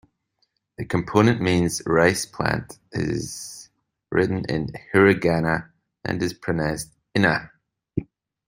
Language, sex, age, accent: English, male, 40-49, Scottish English